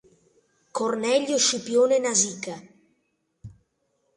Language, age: Italian, 40-49